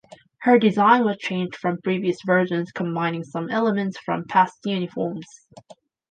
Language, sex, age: English, female, 19-29